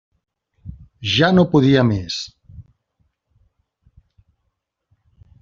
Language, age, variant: Catalan, 40-49, Central